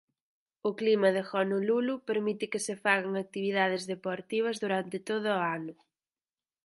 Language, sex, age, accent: Galician, female, 19-29, Central (sen gheada)